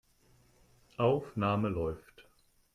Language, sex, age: German, male, 30-39